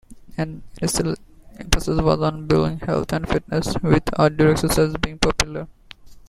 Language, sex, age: English, male, 19-29